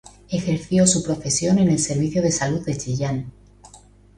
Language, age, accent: Spanish, 40-49, España: Centro-Sur peninsular (Madrid, Toledo, Castilla-La Mancha)